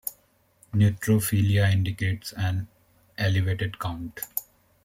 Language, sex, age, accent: English, male, 19-29, United States English